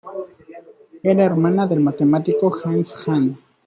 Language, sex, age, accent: Spanish, male, 19-29, México